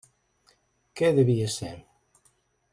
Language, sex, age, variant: Catalan, male, 19-29, Nord-Occidental